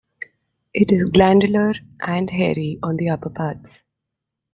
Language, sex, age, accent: English, female, 19-29, India and South Asia (India, Pakistan, Sri Lanka)